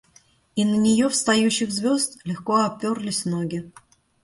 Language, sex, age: Russian, female, 40-49